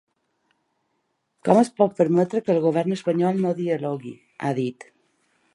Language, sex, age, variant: Catalan, female, 40-49, Balear